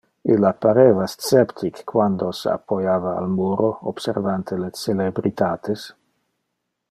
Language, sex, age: Interlingua, male, 40-49